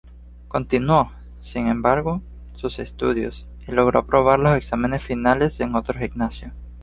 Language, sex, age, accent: Spanish, male, 19-29, Caribe: Cuba, Venezuela, Puerto Rico, República Dominicana, Panamá, Colombia caribeña, México caribeño, Costa del golfo de México